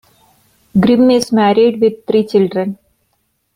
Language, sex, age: English, female, 40-49